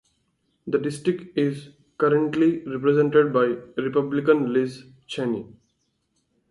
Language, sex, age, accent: English, male, 19-29, India and South Asia (India, Pakistan, Sri Lanka)